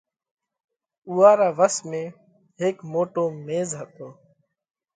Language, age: Parkari Koli, 19-29